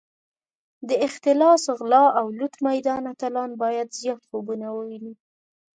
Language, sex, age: Pashto, female, 19-29